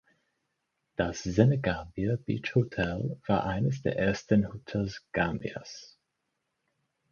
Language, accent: German, Deutschland Deutsch